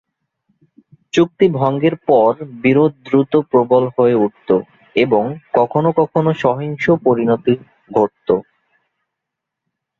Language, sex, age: Bengali, male, 19-29